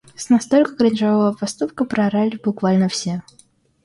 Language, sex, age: Russian, female, under 19